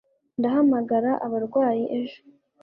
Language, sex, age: Kinyarwanda, female, 19-29